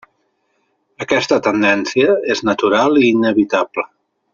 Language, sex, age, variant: Catalan, male, 40-49, Central